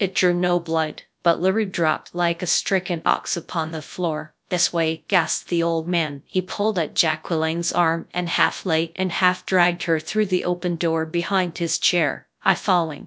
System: TTS, GradTTS